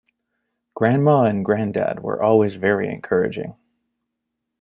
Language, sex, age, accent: English, male, 30-39, Canadian English